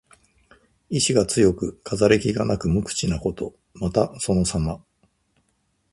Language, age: Japanese, 50-59